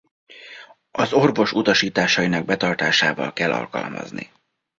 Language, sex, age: Hungarian, male, 30-39